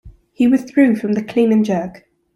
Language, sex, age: English, male, 19-29